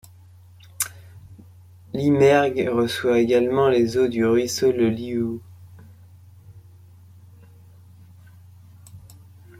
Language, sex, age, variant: French, male, 30-39, Français de métropole